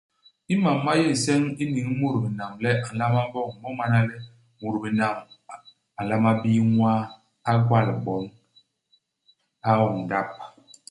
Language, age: Basaa, 40-49